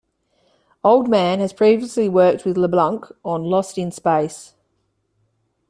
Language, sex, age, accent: English, female, 30-39, Australian English